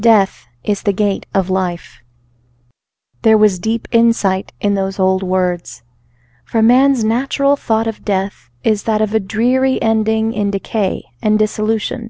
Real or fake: real